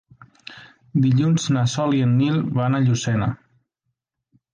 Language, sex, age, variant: Catalan, male, 19-29, Central